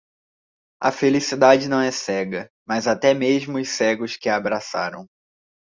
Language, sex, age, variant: Portuguese, male, under 19, Portuguese (Brasil)